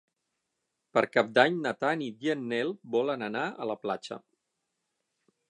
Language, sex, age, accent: Catalan, male, 50-59, balear; central